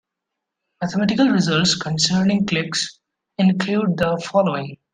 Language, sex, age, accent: English, male, 19-29, India and South Asia (India, Pakistan, Sri Lanka)